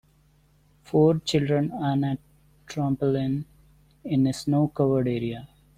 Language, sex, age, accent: English, male, 30-39, India and South Asia (India, Pakistan, Sri Lanka)